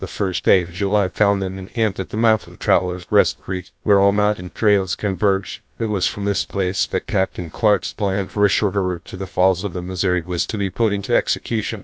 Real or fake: fake